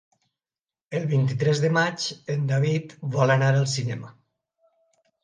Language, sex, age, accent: Catalan, male, 60-69, valencià